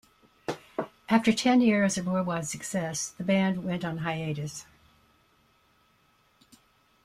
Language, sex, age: English, female, 70-79